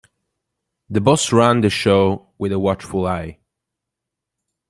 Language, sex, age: English, male, 19-29